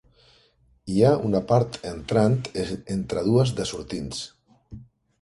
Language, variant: Catalan, Central